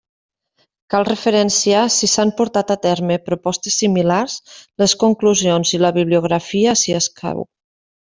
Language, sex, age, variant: Catalan, female, 40-49, Nord-Occidental